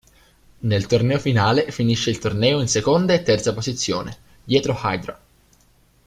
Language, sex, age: Italian, male, 19-29